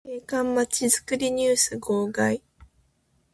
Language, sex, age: Japanese, female, 19-29